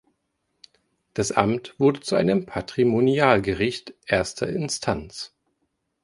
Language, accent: German, Deutschland Deutsch